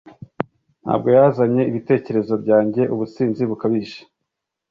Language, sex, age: Kinyarwanda, male, 19-29